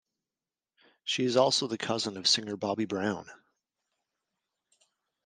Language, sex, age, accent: English, male, 30-39, Canadian English